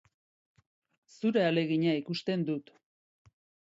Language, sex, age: Basque, female, 40-49